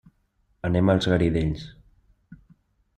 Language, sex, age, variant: Catalan, male, 19-29, Central